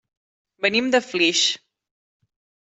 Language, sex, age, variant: Catalan, female, 40-49, Central